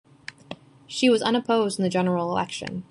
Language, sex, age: English, female, 19-29